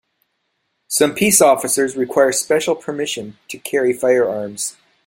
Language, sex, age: English, male, 50-59